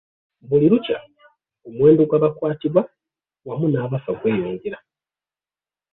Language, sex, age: Ganda, male, 30-39